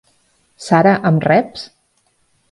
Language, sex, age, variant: Catalan, female, 40-49, Central